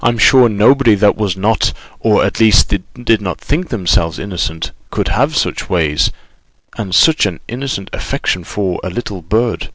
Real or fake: real